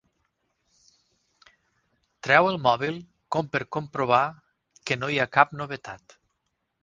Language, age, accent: Catalan, 50-59, Tortosí